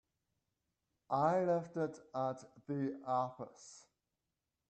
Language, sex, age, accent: English, male, 30-39, United States English